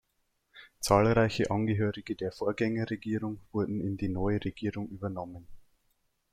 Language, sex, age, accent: German, male, 19-29, Deutschland Deutsch